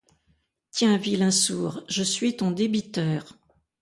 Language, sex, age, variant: French, female, 70-79, Français de métropole